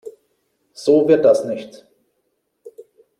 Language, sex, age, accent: German, male, 30-39, Deutschland Deutsch